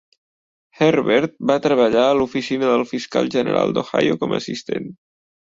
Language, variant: Catalan, Central